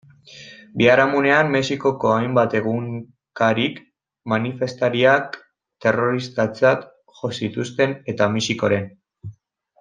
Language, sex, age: Basque, male, 19-29